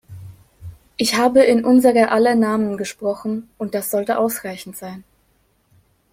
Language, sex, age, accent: German, female, 19-29, Deutschland Deutsch